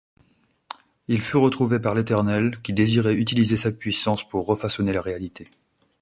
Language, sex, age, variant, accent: French, male, 30-39, Français des départements et régions d'outre-mer, Français de La Réunion